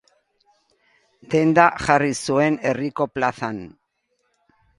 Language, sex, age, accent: Basque, female, 60-69, Erdialdekoa edo Nafarra (Gipuzkoa, Nafarroa)